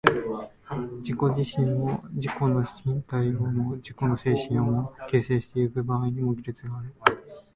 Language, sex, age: Japanese, male, 19-29